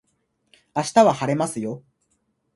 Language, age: Japanese, 19-29